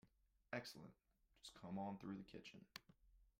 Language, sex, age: English, male, 19-29